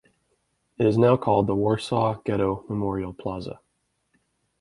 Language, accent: English, United States English